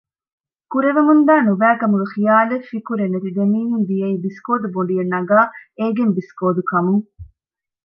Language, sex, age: Divehi, female, 30-39